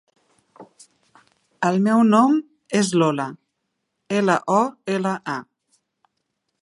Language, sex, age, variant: Catalan, female, 30-39, Central